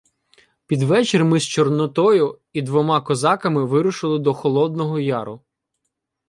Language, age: Ukrainian, 19-29